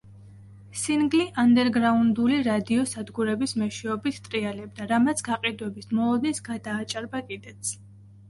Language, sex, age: Georgian, female, 19-29